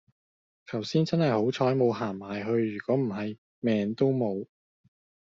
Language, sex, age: Cantonese, male, 30-39